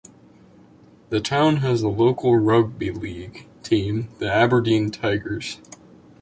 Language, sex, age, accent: English, male, under 19, United States English